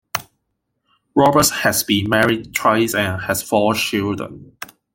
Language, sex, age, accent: English, male, 19-29, Hong Kong English